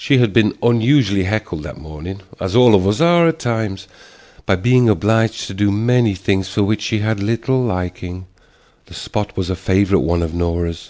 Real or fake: real